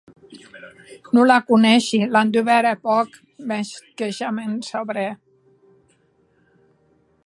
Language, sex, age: Occitan, female, 50-59